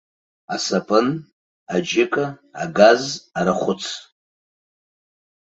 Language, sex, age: Abkhazian, male, 50-59